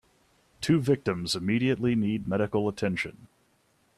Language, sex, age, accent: English, male, 30-39, United States English